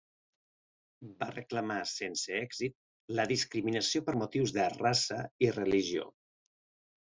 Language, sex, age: Catalan, male, 40-49